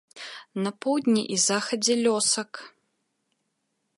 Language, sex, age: Belarusian, female, 19-29